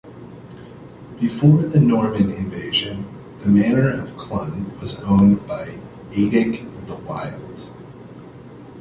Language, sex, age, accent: English, male, 19-29, United States English